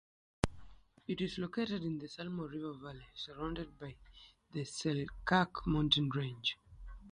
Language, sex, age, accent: English, male, 19-29, United States English; England English